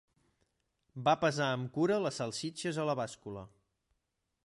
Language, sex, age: Catalan, male, 30-39